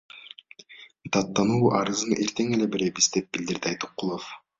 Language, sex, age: Kyrgyz, male, 19-29